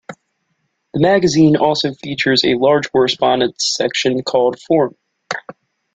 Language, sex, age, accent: English, male, 19-29, United States English